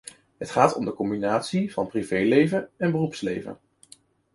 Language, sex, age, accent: Dutch, male, 19-29, Nederlands Nederlands